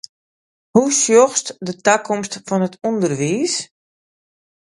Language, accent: Western Frisian, Wâldfrysk